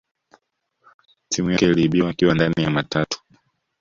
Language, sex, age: Swahili, male, 19-29